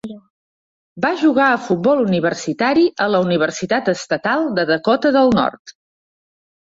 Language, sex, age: Catalan, female, 40-49